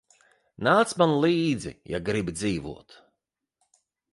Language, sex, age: Latvian, male, 30-39